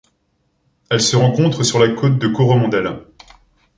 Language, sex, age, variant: French, male, 19-29, Français de métropole